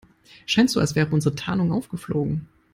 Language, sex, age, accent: German, male, 19-29, Deutschland Deutsch